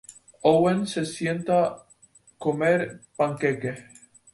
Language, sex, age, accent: Spanish, male, 19-29, España: Islas Canarias